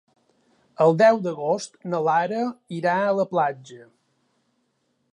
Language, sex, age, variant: Catalan, male, 40-49, Balear